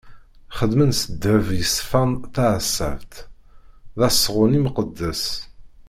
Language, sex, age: Kabyle, male, 50-59